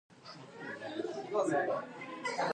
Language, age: English, 19-29